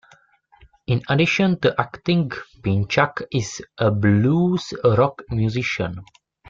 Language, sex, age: English, male, 19-29